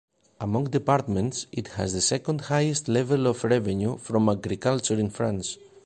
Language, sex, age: English, male, 40-49